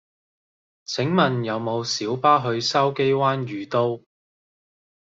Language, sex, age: Cantonese, male, 30-39